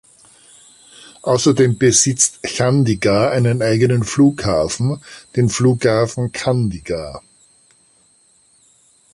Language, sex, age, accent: German, male, 60-69, Österreichisches Deutsch